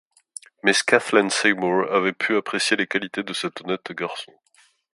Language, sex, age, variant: French, male, 30-39, Français de métropole